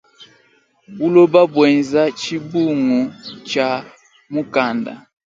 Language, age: Luba-Lulua, 19-29